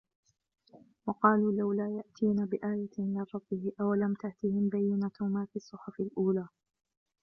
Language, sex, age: Arabic, female, 19-29